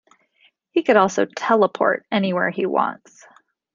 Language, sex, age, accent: English, female, 30-39, United States English